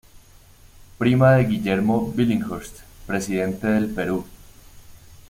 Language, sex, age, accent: Spanish, male, 19-29, Andino-Pacífico: Colombia, Perú, Ecuador, oeste de Bolivia y Venezuela andina